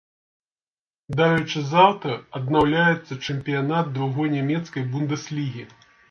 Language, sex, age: Belarusian, male, 30-39